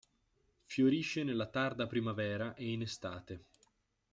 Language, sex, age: Italian, male, 19-29